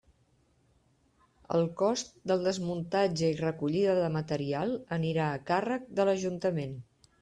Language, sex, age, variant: Catalan, female, 50-59, Central